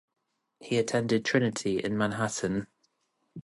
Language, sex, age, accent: English, male, 30-39, England English